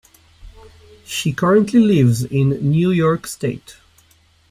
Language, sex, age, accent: English, male, 40-49, United States English